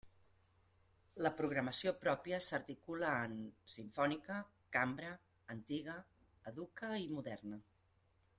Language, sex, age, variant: Catalan, female, 50-59, Central